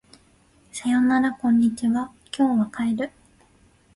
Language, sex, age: Japanese, female, 19-29